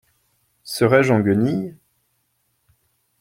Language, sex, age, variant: French, male, 19-29, Français de métropole